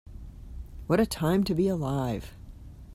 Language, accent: English, United States English